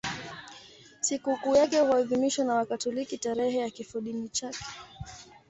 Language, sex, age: Swahili, female, 19-29